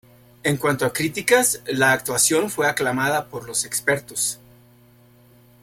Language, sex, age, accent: Spanish, male, 50-59, México